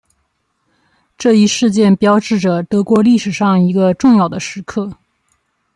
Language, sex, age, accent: Chinese, female, 19-29, 出生地：江西省